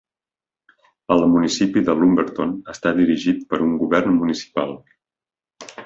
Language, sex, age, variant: Catalan, male, 30-39, Nord-Occidental